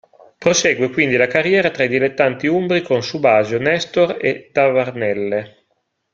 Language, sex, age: Italian, male, 40-49